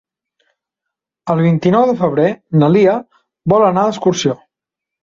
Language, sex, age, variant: Catalan, male, 30-39, Central